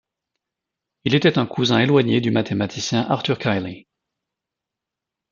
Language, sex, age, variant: French, male, 30-39, Français de métropole